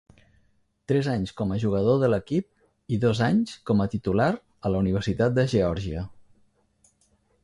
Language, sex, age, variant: Catalan, male, 50-59, Central